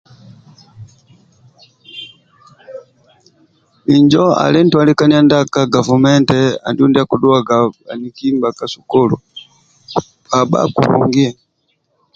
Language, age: Amba (Uganda), 50-59